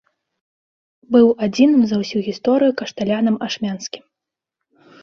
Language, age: Belarusian, 19-29